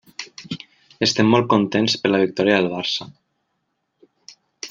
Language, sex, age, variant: Catalan, male, 19-29, Nord-Occidental